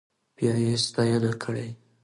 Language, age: Pashto, 19-29